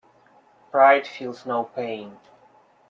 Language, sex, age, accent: English, male, 19-29, United States English